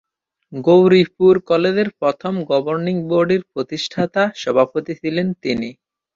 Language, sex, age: Bengali, male, 19-29